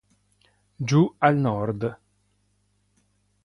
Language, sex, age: Italian, male, 50-59